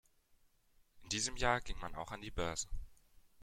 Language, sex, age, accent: German, male, under 19, Deutschland Deutsch